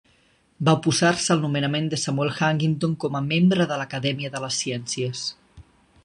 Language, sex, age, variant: Catalan, male, 19-29, Nord-Occidental